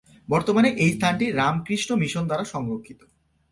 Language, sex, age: Bengali, male, 19-29